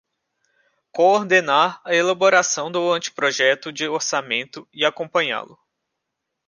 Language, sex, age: Portuguese, male, 19-29